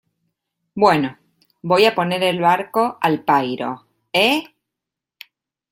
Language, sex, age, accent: Spanish, female, 30-39, Rioplatense: Argentina, Uruguay, este de Bolivia, Paraguay